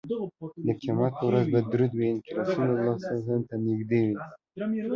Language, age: Pashto, under 19